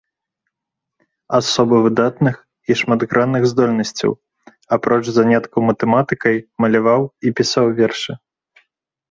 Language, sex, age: Belarusian, male, 30-39